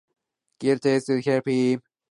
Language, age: English, 19-29